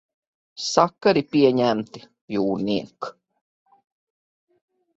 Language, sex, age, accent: Latvian, female, 50-59, Vidzemes